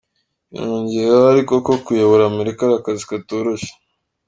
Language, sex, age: Kinyarwanda, male, under 19